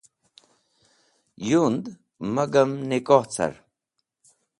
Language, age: Wakhi, 70-79